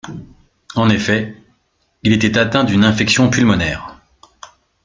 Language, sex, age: French, male, 40-49